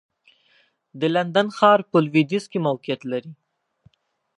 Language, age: Pashto, under 19